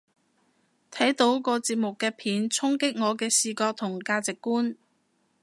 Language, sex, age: Cantonese, female, 30-39